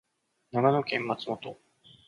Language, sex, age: Japanese, male, 30-39